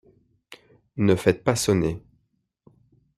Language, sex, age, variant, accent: French, male, 19-29, Français d'Europe, Français de Belgique